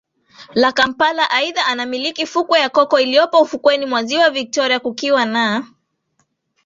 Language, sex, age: Swahili, female, 19-29